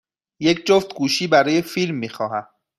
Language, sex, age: Persian, male, 30-39